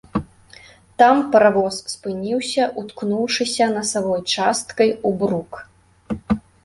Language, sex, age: Belarusian, female, 19-29